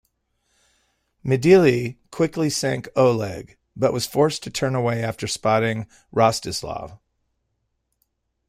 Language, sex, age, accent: English, male, 50-59, United States English